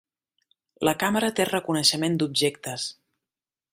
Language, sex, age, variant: Catalan, female, 30-39, Central